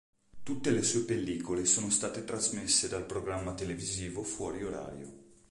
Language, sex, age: Italian, male, 30-39